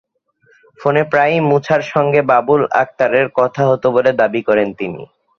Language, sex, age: Bengali, male, 19-29